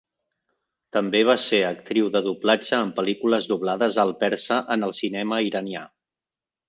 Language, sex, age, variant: Catalan, male, 50-59, Central